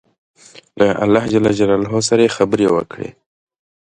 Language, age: Pashto, 19-29